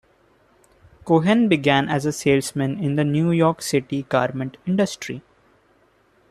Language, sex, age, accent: English, male, 19-29, India and South Asia (India, Pakistan, Sri Lanka)